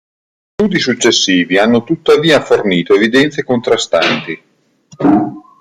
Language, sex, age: Italian, male, 40-49